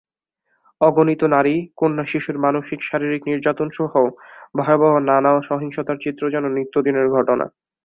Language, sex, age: Bengali, male, under 19